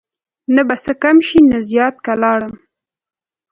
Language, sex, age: Pashto, female, 19-29